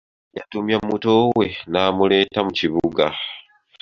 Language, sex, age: Ganda, male, 19-29